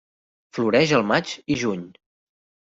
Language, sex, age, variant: Catalan, male, 30-39, Central